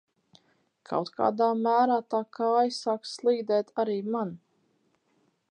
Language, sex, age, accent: Latvian, female, 30-39, bez akcenta